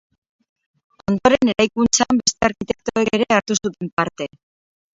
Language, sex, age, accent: Basque, female, 50-59, Mendebalekoa (Araba, Bizkaia, Gipuzkoako mendebaleko herri batzuk)